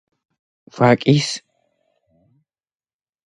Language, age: Georgian, under 19